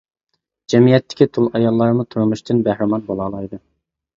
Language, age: Uyghur, 19-29